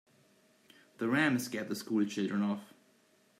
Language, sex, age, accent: English, male, 19-29, United States English